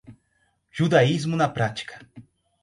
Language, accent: Portuguese, Nordestino